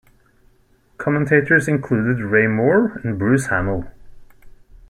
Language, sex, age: English, male, 19-29